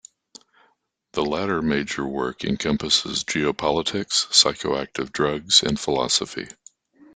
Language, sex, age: English, male, 60-69